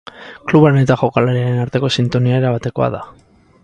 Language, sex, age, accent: Basque, male, 30-39, Mendebalekoa (Araba, Bizkaia, Gipuzkoako mendebaleko herri batzuk)